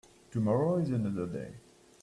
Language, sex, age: English, male, 19-29